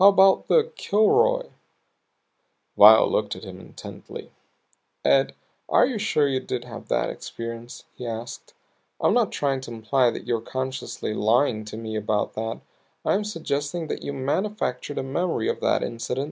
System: none